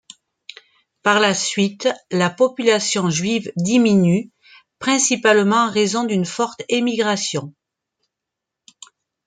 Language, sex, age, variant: French, female, 40-49, Français de métropole